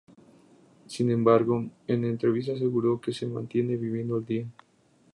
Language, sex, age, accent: Spanish, male, 19-29, México